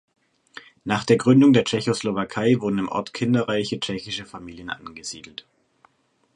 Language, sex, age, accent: German, male, 19-29, Deutschland Deutsch; Süddeutsch